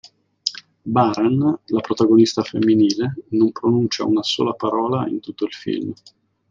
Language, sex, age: Italian, male, 40-49